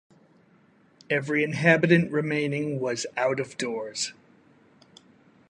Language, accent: English, United States English; Australian English